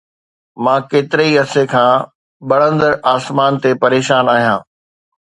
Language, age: Sindhi, 40-49